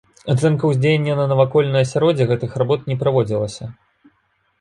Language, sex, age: Belarusian, male, 19-29